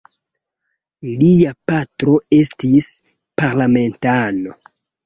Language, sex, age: Esperanto, male, 30-39